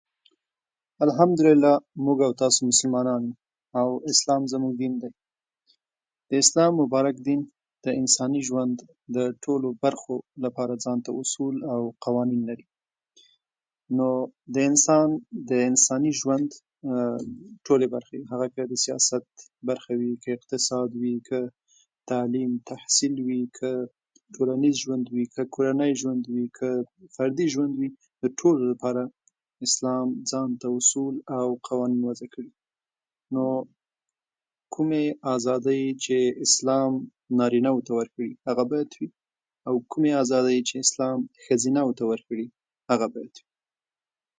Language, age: Pashto, 30-39